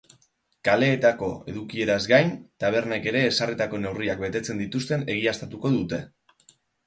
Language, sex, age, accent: Basque, male, 30-39, Mendebalekoa (Araba, Bizkaia, Gipuzkoako mendebaleko herri batzuk)